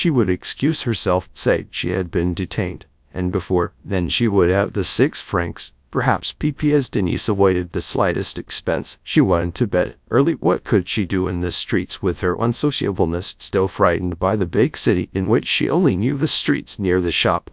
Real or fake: fake